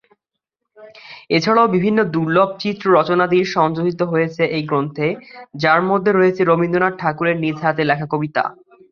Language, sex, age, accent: Bengali, male, 19-29, Bangladeshi